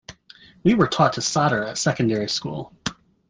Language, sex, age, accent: English, male, 30-39, United States English